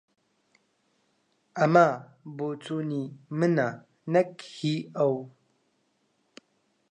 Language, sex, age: Central Kurdish, male, 19-29